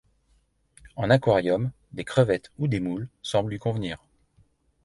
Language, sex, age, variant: French, male, 50-59, Français de métropole